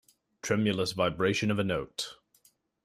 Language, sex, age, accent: English, male, 19-29, Canadian English